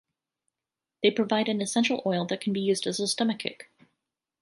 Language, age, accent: English, 30-39, United States English